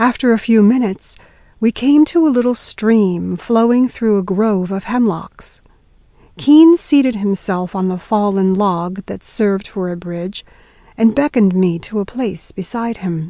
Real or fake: real